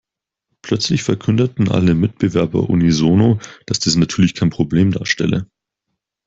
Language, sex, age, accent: German, male, 19-29, Deutschland Deutsch